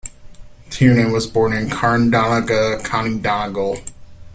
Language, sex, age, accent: English, male, 30-39, United States English